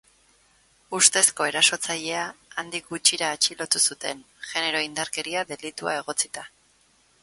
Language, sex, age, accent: Basque, female, 40-49, Erdialdekoa edo Nafarra (Gipuzkoa, Nafarroa)